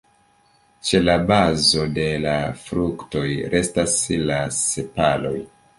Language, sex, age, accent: Esperanto, male, 30-39, Internacia